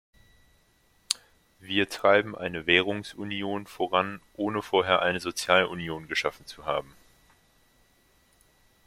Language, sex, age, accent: German, male, 19-29, Deutschland Deutsch